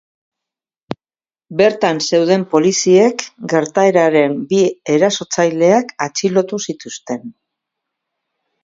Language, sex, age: Basque, female, 60-69